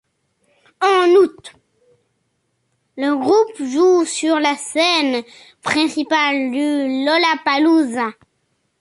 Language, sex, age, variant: French, male, under 19, Français de métropole